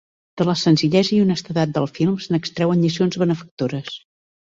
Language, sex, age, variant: Catalan, female, 60-69, Central